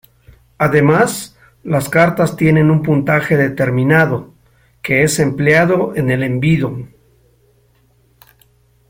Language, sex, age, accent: Spanish, male, 70-79, México